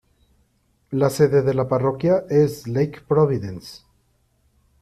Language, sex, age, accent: Spanish, male, 30-39, México